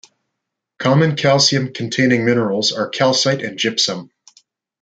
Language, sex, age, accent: English, male, 19-29, United States English